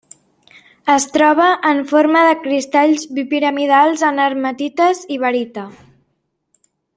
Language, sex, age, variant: Catalan, female, under 19, Central